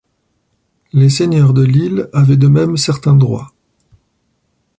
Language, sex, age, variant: French, male, 40-49, Français de métropole